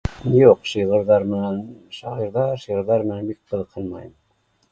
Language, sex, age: Bashkir, male, 50-59